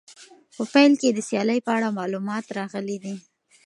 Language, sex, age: Pashto, female, 19-29